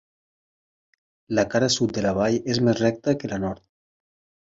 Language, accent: Catalan, valencià